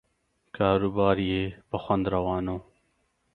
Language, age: Pashto, 19-29